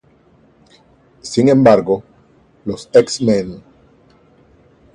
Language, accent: Spanish, Caribe: Cuba, Venezuela, Puerto Rico, República Dominicana, Panamá, Colombia caribeña, México caribeño, Costa del golfo de México